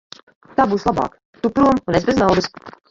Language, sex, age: Latvian, female, 30-39